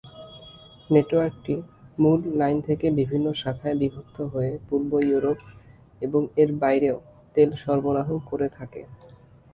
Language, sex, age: Bengali, male, 30-39